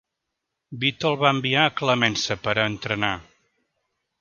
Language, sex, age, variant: Catalan, male, 50-59, Central